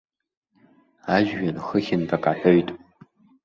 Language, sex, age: Abkhazian, male, under 19